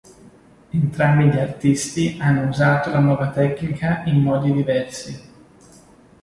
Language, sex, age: Italian, male, 19-29